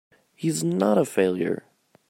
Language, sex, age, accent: English, male, 19-29, United States English